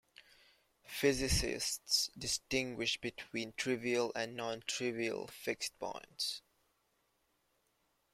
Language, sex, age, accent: English, male, 19-29, West Indies and Bermuda (Bahamas, Bermuda, Jamaica, Trinidad)